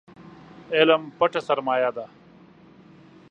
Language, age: Pashto, 40-49